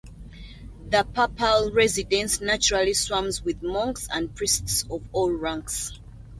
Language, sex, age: English, female, 30-39